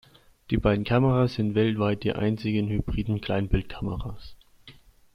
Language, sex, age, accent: German, male, 19-29, Deutschland Deutsch